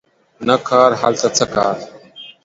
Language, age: Pashto, 19-29